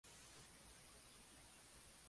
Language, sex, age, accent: Spanish, male, 19-29, México